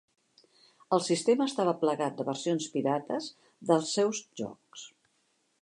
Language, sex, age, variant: Catalan, female, 60-69, Central